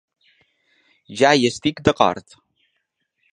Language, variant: Catalan, Balear